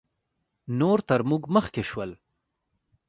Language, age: Pashto, 19-29